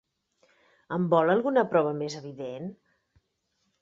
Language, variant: Catalan, Central